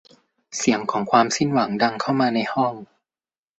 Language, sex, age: Thai, male, 19-29